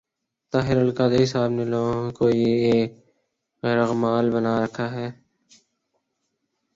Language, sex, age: Urdu, male, 19-29